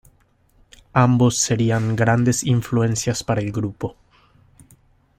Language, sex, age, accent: Spanish, male, 19-29, América central